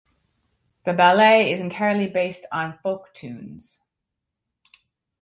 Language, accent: English, United States English